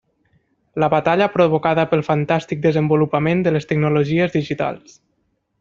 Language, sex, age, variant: Catalan, male, 19-29, Nord-Occidental